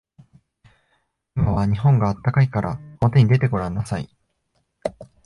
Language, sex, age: Japanese, male, 19-29